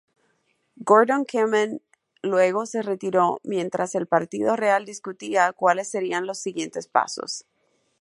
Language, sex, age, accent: Spanish, male, under 19, Caribe: Cuba, Venezuela, Puerto Rico, República Dominicana, Panamá, Colombia caribeña, México caribeño, Costa del golfo de México